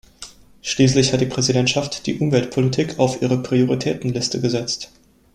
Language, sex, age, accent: German, male, 19-29, Deutschland Deutsch